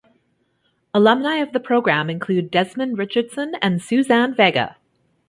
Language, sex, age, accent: English, female, 30-39, Canadian English